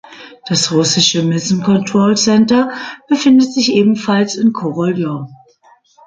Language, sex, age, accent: German, female, 50-59, Deutschland Deutsch